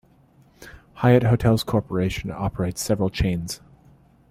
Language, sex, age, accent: English, male, 19-29, United States English